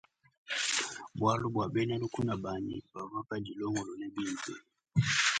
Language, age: Luba-Lulua, 19-29